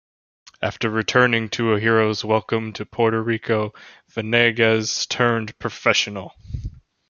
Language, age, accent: English, 19-29, United States English